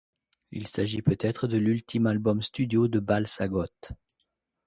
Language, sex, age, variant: French, male, 40-49, Français de métropole